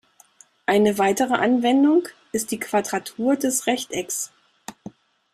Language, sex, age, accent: German, female, 40-49, Deutschland Deutsch